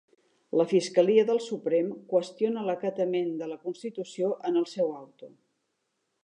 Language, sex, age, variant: Catalan, female, 60-69, Central